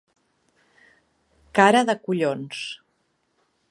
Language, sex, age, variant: Catalan, female, 60-69, Central